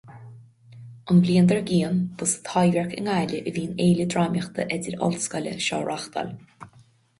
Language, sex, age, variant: Irish, female, 30-39, Gaeilge Chonnacht